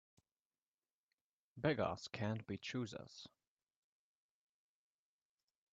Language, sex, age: English, male, 19-29